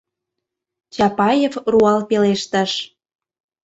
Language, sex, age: Mari, female, 19-29